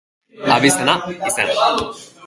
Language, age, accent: Basque, under 19, Erdialdekoa edo Nafarra (Gipuzkoa, Nafarroa)